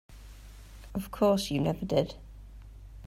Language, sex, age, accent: English, female, 30-39, England English